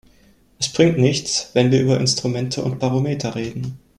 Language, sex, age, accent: German, male, 19-29, Deutschland Deutsch